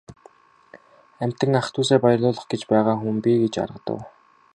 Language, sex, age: Mongolian, male, 19-29